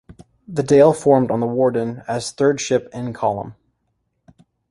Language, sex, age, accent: English, male, 19-29, United States English